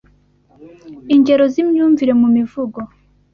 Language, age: Kinyarwanda, 19-29